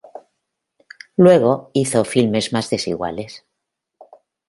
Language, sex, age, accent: Spanish, female, 50-59, España: Centro-Sur peninsular (Madrid, Toledo, Castilla-La Mancha)